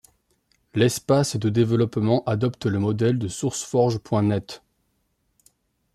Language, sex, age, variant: French, male, 30-39, Français de métropole